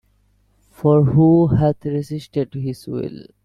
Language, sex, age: English, male, 19-29